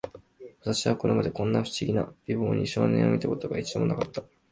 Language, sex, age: Japanese, male, 19-29